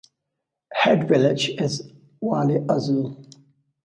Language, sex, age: English, male, 19-29